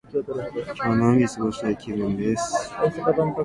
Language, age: Japanese, under 19